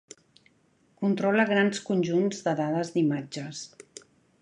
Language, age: Catalan, 50-59